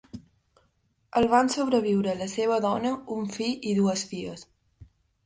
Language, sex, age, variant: Catalan, female, under 19, Balear